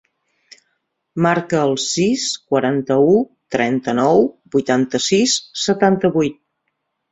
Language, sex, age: Catalan, female, 40-49